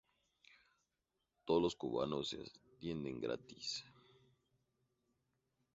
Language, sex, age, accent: Spanish, male, 19-29, México